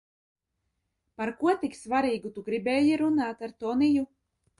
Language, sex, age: Latvian, female, 19-29